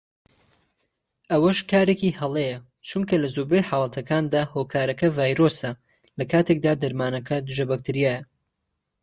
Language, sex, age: Central Kurdish, male, 19-29